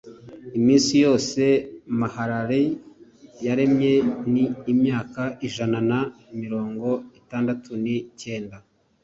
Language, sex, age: Kinyarwanda, male, 40-49